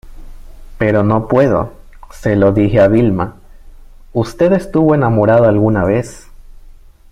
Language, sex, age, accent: Spanish, male, 19-29, Andino-Pacífico: Colombia, Perú, Ecuador, oeste de Bolivia y Venezuela andina